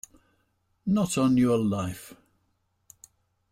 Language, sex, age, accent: English, male, 70-79, England English